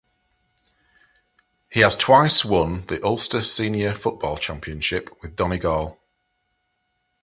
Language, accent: English, England English